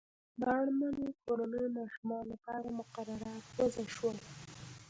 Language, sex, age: Pashto, female, under 19